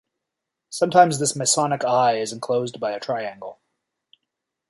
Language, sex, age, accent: English, male, 30-39, Canadian English